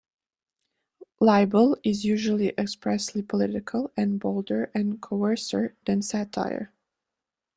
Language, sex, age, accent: English, female, 19-29, United States English